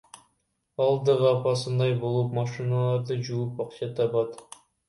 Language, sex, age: Kyrgyz, male, under 19